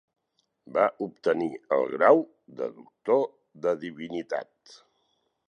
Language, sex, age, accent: Catalan, male, 60-69, Barceloní